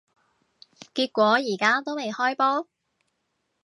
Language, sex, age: Cantonese, female, 19-29